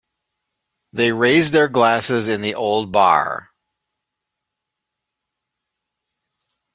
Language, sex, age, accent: English, male, 40-49, United States English